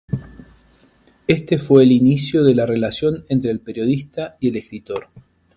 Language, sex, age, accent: Spanish, male, 40-49, Rioplatense: Argentina, Uruguay, este de Bolivia, Paraguay